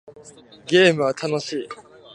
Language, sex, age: Japanese, male, 19-29